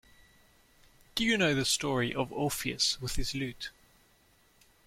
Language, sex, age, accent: English, male, 19-29, Southern African (South Africa, Zimbabwe, Namibia)